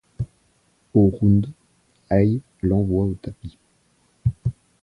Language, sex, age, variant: French, male, 50-59, Français de métropole